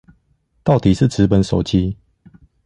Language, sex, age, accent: Chinese, male, 19-29, 出生地：彰化縣